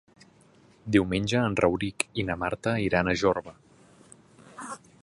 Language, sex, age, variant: Catalan, male, 19-29, Central